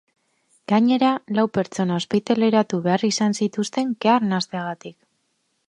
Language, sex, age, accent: Basque, female, 19-29, Mendebalekoa (Araba, Bizkaia, Gipuzkoako mendebaleko herri batzuk)